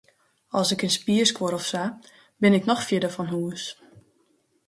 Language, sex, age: Western Frisian, female, under 19